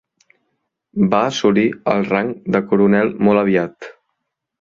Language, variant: Catalan, Central